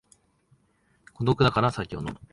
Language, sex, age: Japanese, male, 19-29